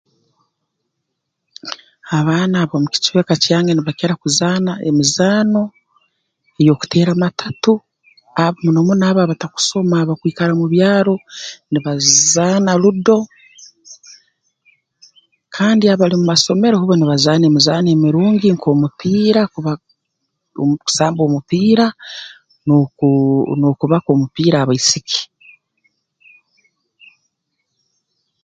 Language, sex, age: Tooro, female, 40-49